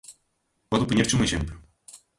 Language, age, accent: Galician, 19-29, Central (gheada)